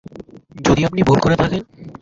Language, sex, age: Bengali, male, under 19